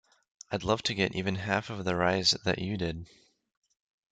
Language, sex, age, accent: English, male, 19-29, United States English